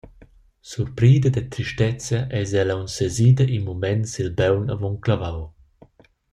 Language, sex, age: Romansh, male, 19-29